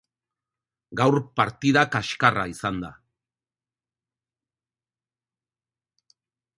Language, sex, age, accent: Basque, male, 40-49, Erdialdekoa edo Nafarra (Gipuzkoa, Nafarroa)